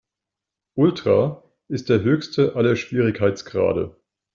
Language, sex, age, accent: German, male, 50-59, Deutschland Deutsch